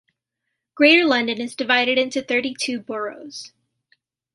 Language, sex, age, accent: English, female, under 19, United States English